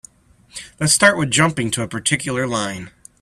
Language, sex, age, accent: English, male, 19-29, United States English